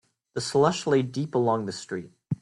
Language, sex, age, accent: English, male, 19-29, United States English